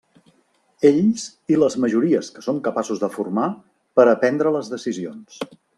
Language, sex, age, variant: Catalan, male, 50-59, Central